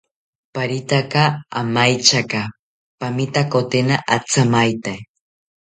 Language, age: South Ucayali Ashéninka, under 19